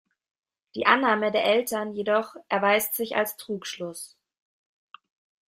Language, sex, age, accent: German, female, 19-29, Deutschland Deutsch